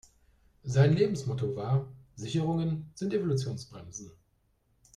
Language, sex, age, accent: German, male, 30-39, Deutschland Deutsch